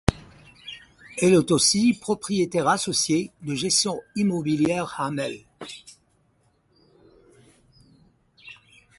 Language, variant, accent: French, Français du nord de l'Afrique, Français du Maroc